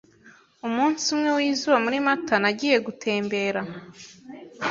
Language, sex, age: Kinyarwanda, female, 19-29